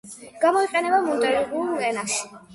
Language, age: Georgian, 30-39